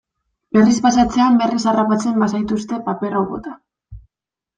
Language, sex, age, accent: Basque, female, 19-29, Mendebalekoa (Araba, Bizkaia, Gipuzkoako mendebaleko herri batzuk)